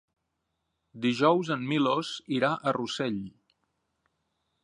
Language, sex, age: Catalan, male, 50-59